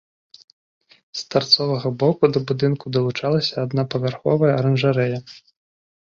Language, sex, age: Belarusian, male, 19-29